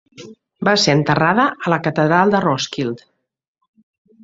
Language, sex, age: Catalan, female, 50-59